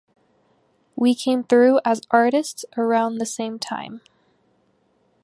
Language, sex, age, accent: English, female, 19-29, United States English